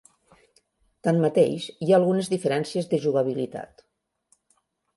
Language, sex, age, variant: Catalan, female, 50-59, Central